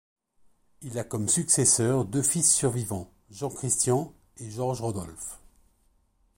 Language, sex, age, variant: French, male, 50-59, Français de métropole